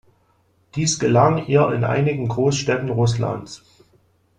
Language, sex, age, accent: German, male, 40-49, Deutschland Deutsch